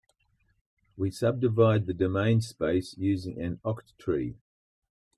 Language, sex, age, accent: English, male, 60-69, Australian English